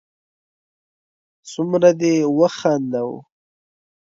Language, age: Pashto, 19-29